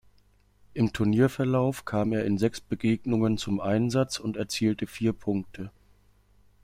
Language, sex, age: German, male, 19-29